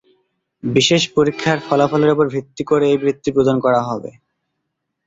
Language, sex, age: Bengali, male, 19-29